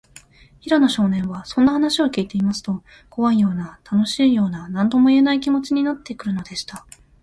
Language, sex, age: Japanese, female, 19-29